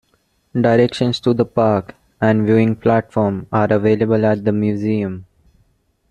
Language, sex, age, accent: English, male, 19-29, India and South Asia (India, Pakistan, Sri Lanka)